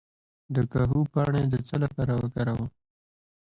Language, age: Pashto, 19-29